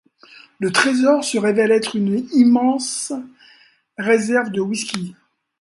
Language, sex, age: French, male, 60-69